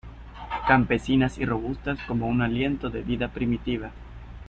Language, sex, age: Spanish, male, 30-39